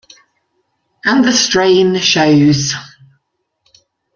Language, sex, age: English, female, 40-49